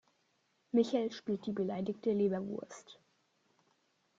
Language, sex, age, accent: German, male, under 19, Deutschland Deutsch